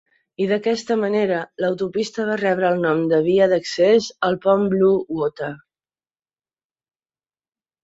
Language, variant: Catalan, Central